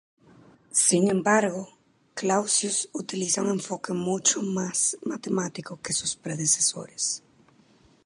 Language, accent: Spanish, Caribe: Cuba, Venezuela, Puerto Rico, República Dominicana, Panamá, Colombia caribeña, México caribeño, Costa del golfo de México